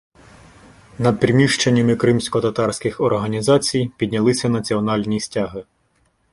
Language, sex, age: Ukrainian, male, 19-29